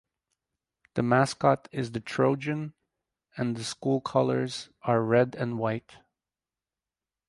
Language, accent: English, United States English